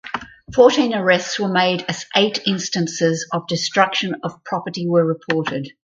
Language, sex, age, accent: English, female, 60-69, Australian English